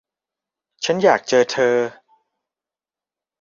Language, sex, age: Thai, male, 19-29